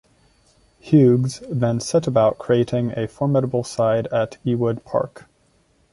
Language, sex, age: English, male, 19-29